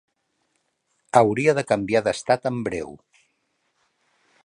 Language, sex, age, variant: Catalan, male, 50-59, Central